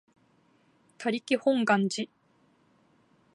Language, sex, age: Japanese, female, 19-29